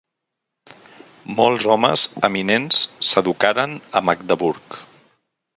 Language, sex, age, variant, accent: Catalan, male, 50-59, Central, Barceloní